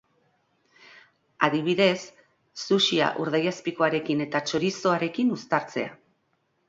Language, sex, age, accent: Basque, female, 40-49, Erdialdekoa edo Nafarra (Gipuzkoa, Nafarroa)